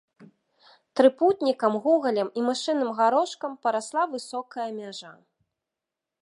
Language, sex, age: Belarusian, female, 30-39